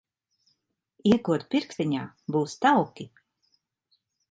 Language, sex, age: Latvian, female, 50-59